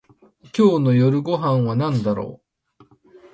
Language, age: Japanese, 50-59